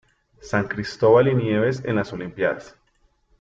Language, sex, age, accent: Spanish, male, 19-29, Andino-Pacífico: Colombia, Perú, Ecuador, oeste de Bolivia y Venezuela andina